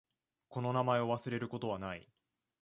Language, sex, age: Japanese, male, 19-29